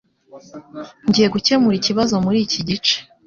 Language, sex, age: Kinyarwanda, female, 19-29